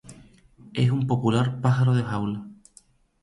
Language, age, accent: Spanish, 19-29, España: Islas Canarias